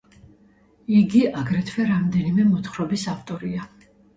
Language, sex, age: Georgian, female, 50-59